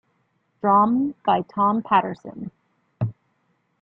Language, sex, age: English, female, 19-29